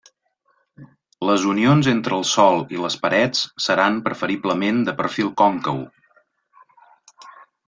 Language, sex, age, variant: Catalan, male, 40-49, Central